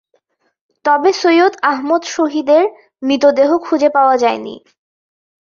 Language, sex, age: Bengali, female, 19-29